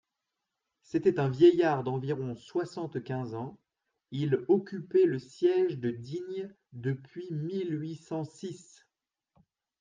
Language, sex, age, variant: French, male, 30-39, Français de métropole